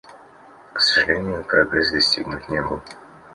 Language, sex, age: Russian, male, 19-29